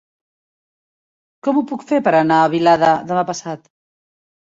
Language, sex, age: Catalan, female, 50-59